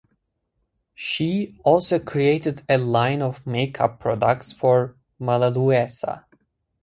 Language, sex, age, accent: English, male, 19-29, United States English